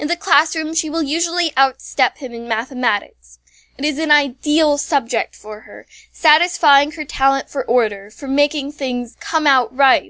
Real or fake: real